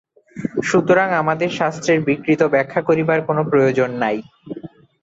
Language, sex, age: Bengali, male, 19-29